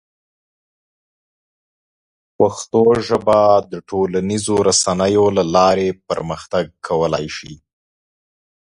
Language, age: Pashto, 19-29